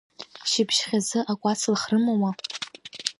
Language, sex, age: Abkhazian, female, under 19